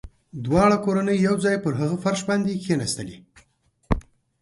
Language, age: Pashto, 30-39